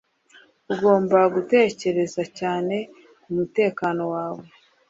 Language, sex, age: Kinyarwanda, female, 19-29